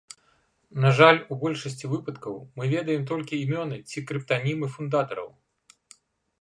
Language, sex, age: Belarusian, male, 50-59